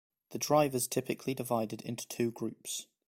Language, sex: English, male